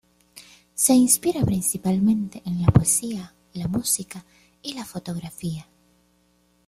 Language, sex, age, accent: Spanish, female, 19-29, América central